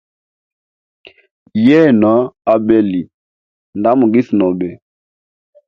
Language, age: Hemba, 30-39